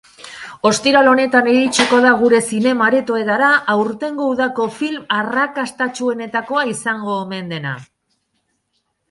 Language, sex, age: Basque, female, 50-59